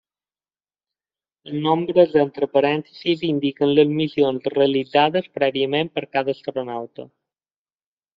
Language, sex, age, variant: Catalan, male, 30-39, Balear